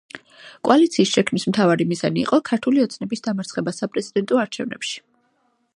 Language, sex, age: Georgian, female, 19-29